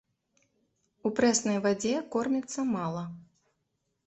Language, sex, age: Belarusian, female, 30-39